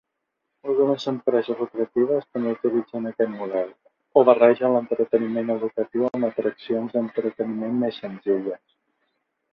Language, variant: Catalan, Central